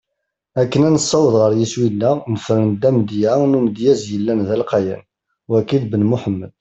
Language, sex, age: Kabyle, male, 30-39